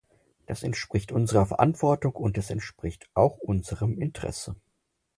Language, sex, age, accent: German, male, 30-39, Deutschland Deutsch